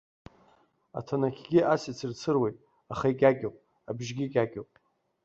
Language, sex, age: Abkhazian, male, 40-49